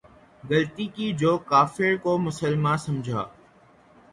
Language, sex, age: Urdu, male, 19-29